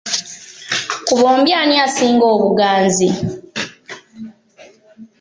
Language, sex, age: Ganda, female, 30-39